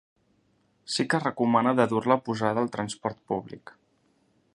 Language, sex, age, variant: Catalan, male, under 19, Central